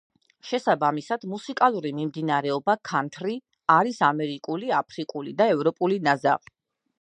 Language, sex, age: Georgian, female, 30-39